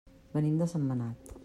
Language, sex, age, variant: Catalan, female, 50-59, Central